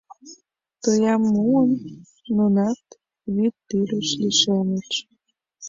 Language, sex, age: Mari, female, 19-29